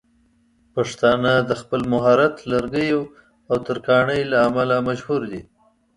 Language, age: Pashto, 30-39